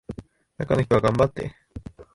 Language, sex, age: Japanese, male, 19-29